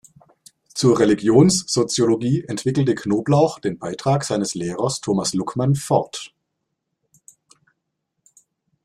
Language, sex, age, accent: German, male, 40-49, Deutschland Deutsch